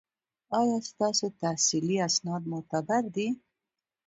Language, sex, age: Pashto, female, 19-29